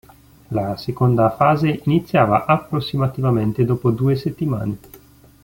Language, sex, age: Italian, male, 19-29